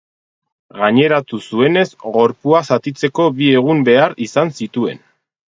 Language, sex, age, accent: Basque, male, 30-39, Erdialdekoa edo Nafarra (Gipuzkoa, Nafarroa)